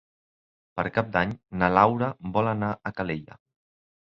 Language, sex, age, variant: Catalan, male, 30-39, Central